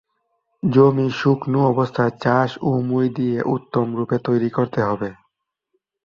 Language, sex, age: Bengali, male, 19-29